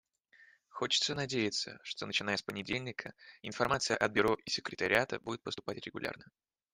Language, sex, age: Russian, male, 19-29